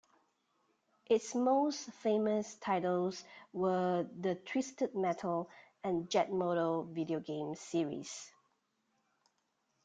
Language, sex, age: English, female, 30-39